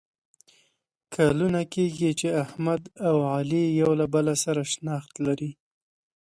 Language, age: Pashto, 30-39